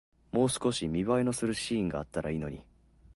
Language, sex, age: Japanese, male, under 19